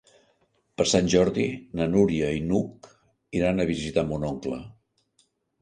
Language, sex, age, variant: Catalan, male, 70-79, Central